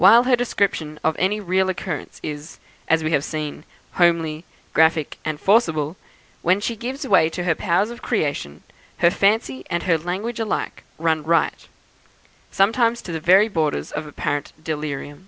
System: none